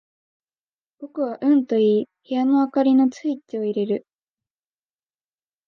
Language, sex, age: Japanese, female, 19-29